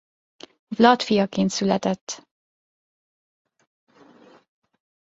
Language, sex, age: Hungarian, female, 19-29